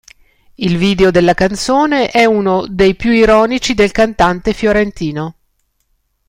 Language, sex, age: Italian, female, 60-69